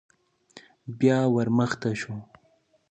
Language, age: Pashto, 19-29